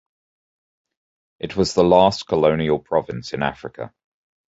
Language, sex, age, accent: English, male, 30-39, England English